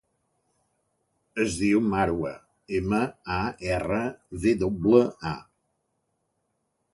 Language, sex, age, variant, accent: Catalan, male, 60-69, Central, central